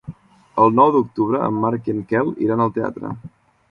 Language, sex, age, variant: Catalan, male, 19-29, Central